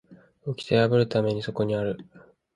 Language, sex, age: Japanese, male, 19-29